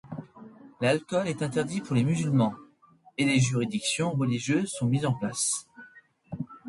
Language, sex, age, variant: French, male, 19-29, Français de métropole